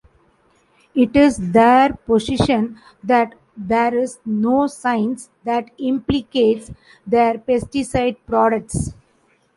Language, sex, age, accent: English, female, 40-49, India and South Asia (India, Pakistan, Sri Lanka)